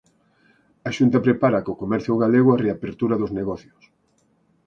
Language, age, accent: Galician, 50-59, Central (gheada)